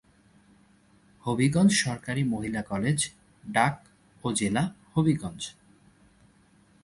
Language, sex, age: Bengali, male, 19-29